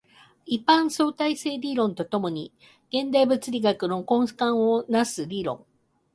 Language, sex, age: Japanese, female, 50-59